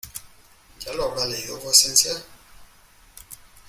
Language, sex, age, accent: Spanish, male, 19-29, México